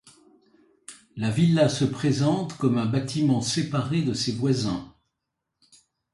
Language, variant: French, Français de métropole